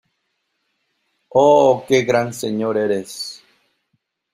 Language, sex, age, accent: Spanish, male, 50-59, México